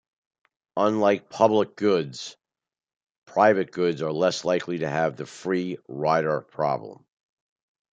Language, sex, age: English, male, 40-49